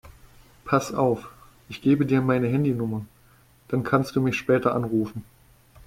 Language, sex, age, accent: German, male, 30-39, Deutschland Deutsch